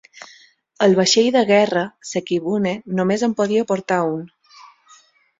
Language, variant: Catalan, Balear